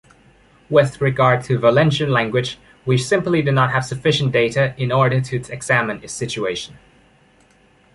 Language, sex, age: English, male, 19-29